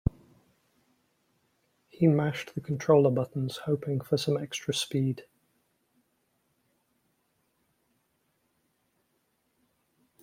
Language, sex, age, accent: English, male, 30-39, England English